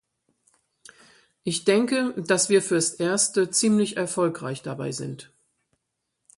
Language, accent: German, Deutschland Deutsch; Norddeutsch